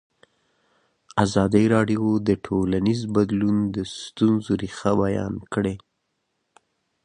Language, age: Pashto, 19-29